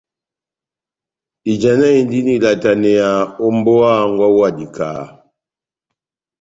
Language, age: Batanga, 60-69